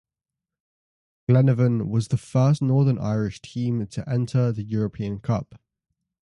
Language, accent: English, England English